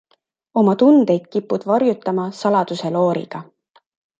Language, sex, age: Estonian, female, 30-39